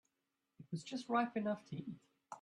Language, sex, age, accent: English, male, 19-29, Southern African (South Africa, Zimbabwe, Namibia)